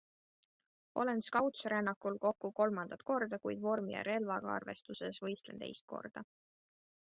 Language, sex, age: Estonian, female, 19-29